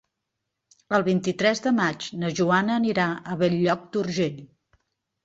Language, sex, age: Catalan, female, 50-59